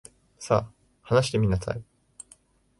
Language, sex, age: Japanese, male, 19-29